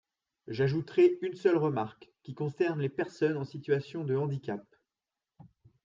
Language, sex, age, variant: French, male, 30-39, Français de métropole